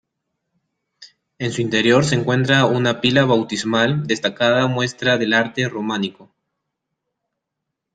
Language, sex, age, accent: Spanish, male, 19-29, Andino-Pacífico: Colombia, Perú, Ecuador, oeste de Bolivia y Venezuela andina